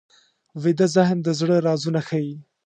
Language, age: Pashto, 30-39